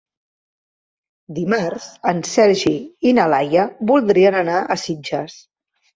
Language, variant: Catalan, Central